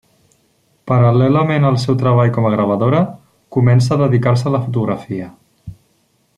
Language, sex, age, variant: Catalan, male, 30-39, Central